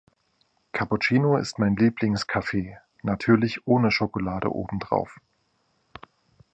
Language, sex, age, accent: German, male, 30-39, Deutschland Deutsch